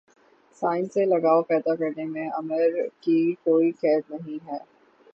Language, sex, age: Urdu, female, 19-29